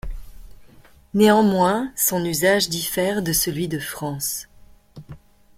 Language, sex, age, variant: French, female, 40-49, Français de métropole